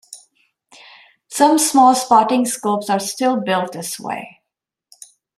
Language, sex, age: English, female, 50-59